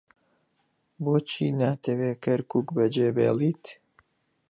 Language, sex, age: Central Kurdish, male, 30-39